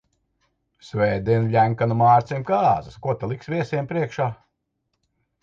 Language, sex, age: Latvian, male, 50-59